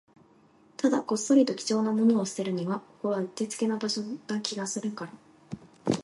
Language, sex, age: Japanese, female, 19-29